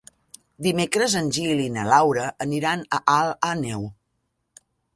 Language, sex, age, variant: Catalan, female, 50-59, Central